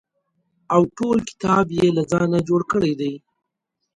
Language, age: Pashto, 19-29